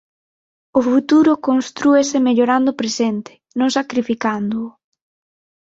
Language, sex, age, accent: Galician, female, 19-29, Atlántico (seseo e gheada); Normativo (estándar)